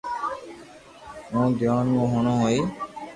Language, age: Loarki, 40-49